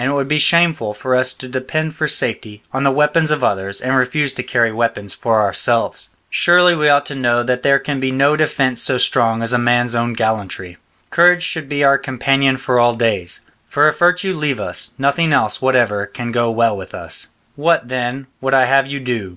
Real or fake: real